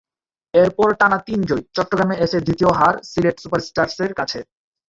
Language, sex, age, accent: Bengali, male, 19-29, Bangladeshi; শুদ্ধ বাংলা